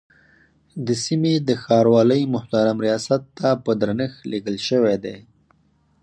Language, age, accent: Pashto, 19-29, معیاري پښتو